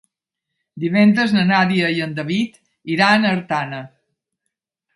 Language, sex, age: Catalan, female, 70-79